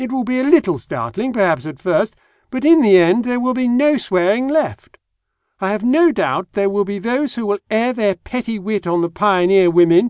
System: none